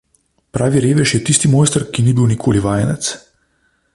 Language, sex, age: Slovenian, male, 30-39